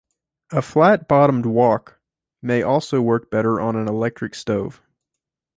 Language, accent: English, United States English